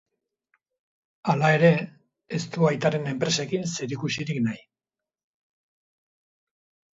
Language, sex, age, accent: Basque, male, 50-59, Erdialdekoa edo Nafarra (Gipuzkoa, Nafarroa)